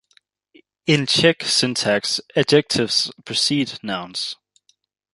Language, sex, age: English, male, under 19